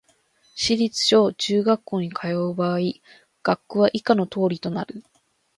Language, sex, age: Japanese, female, 19-29